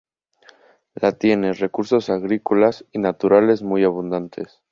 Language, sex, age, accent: Spanish, male, 19-29, México